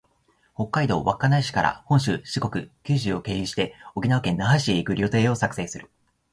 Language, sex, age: Japanese, male, 19-29